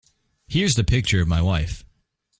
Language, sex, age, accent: English, male, under 19, United States English